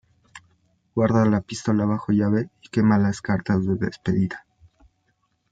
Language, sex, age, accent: Spanish, male, 19-29, Andino-Pacífico: Colombia, Perú, Ecuador, oeste de Bolivia y Venezuela andina